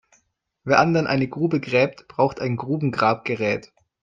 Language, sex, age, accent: German, male, 19-29, Deutschland Deutsch